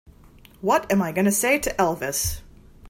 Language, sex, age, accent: English, female, 30-39, United States English